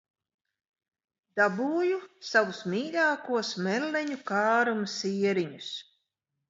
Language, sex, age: Latvian, female, 50-59